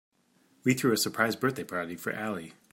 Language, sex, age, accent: English, male, 30-39, Canadian English